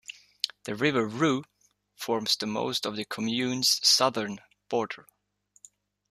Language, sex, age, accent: English, male, 19-29, Irish English